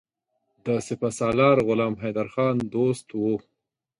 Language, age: Pashto, 40-49